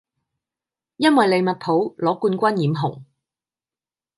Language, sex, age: Cantonese, female, 40-49